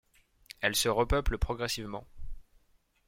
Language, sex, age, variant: French, male, 19-29, Français de métropole